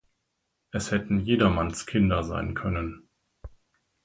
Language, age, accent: German, 50-59, Deutschland Deutsch